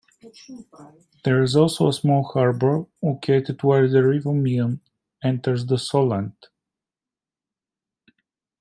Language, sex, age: English, male, 19-29